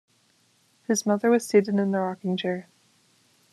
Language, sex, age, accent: English, female, under 19, United States English